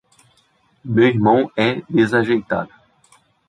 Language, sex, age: Portuguese, male, 19-29